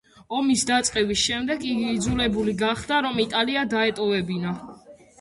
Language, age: Georgian, under 19